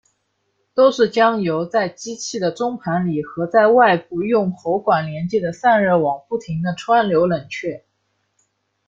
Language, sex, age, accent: Chinese, female, 19-29, 出生地：上海市